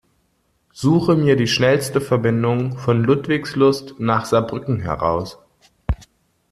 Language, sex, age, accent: German, male, 19-29, Deutschland Deutsch